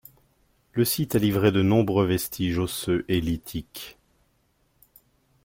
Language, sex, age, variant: French, male, 40-49, Français de métropole